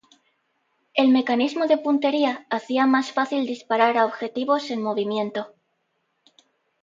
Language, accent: Spanish, España: Norte peninsular (Asturias, Castilla y León, Cantabria, País Vasco, Navarra, Aragón, La Rioja, Guadalajara, Cuenca)